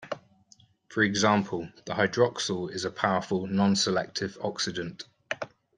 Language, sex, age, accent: English, male, 30-39, England English